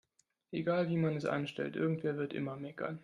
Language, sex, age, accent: German, male, 19-29, Deutschland Deutsch